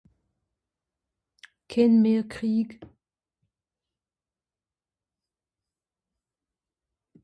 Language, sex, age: Swiss German, female, 60-69